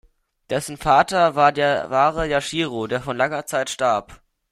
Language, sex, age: German, male, under 19